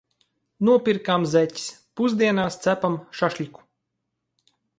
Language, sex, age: Latvian, male, 30-39